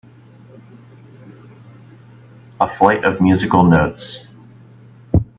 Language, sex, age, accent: English, male, 19-29, United States English